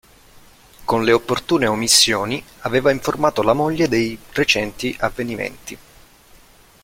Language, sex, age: Italian, male, 30-39